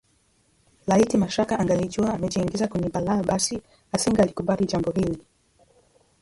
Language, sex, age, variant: Swahili, female, 19-29, Kiswahili cha Bara ya Kenya